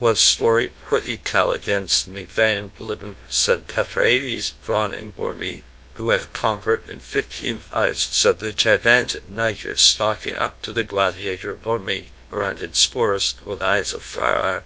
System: TTS, GlowTTS